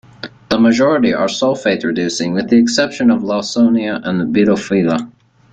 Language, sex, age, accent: English, male, under 19, Canadian English